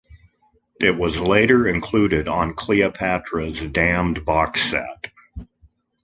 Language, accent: English, United States English